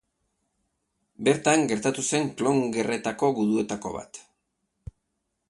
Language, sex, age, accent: Basque, male, 50-59, Erdialdekoa edo Nafarra (Gipuzkoa, Nafarroa)